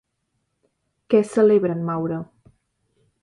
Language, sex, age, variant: Catalan, female, 19-29, Central